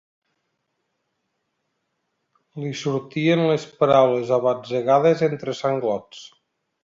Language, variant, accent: Catalan, Nord-Occidental, nord-occidental